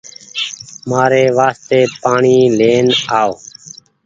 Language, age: Goaria, 30-39